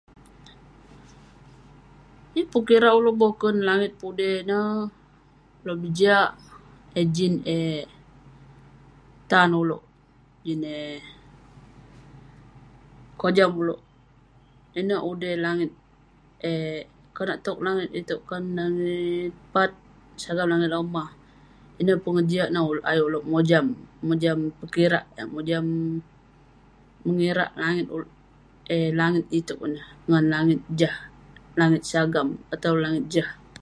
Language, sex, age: Western Penan, female, 19-29